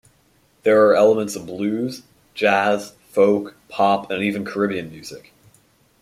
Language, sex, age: English, male, under 19